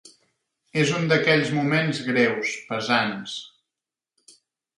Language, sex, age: Catalan, male, 30-39